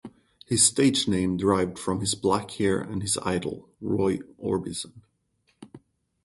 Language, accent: English, United States English